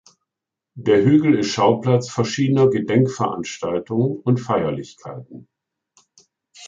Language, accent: German, Deutschland Deutsch